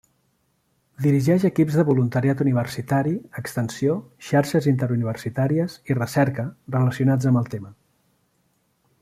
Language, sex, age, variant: Catalan, male, 40-49, Central